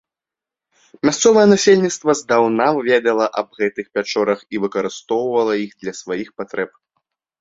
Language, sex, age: Belarusian, male, under 19